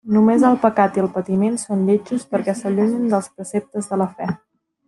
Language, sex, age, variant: Catalan, female, 30-39, Central